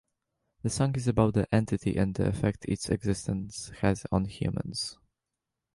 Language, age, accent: English, under 19, England English